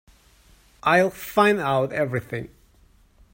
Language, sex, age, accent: English, male, 40-49, England English